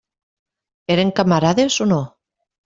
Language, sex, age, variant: Catalan, female, 40-49, Nord-Occidental